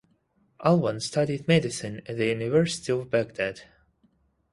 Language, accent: English, Russian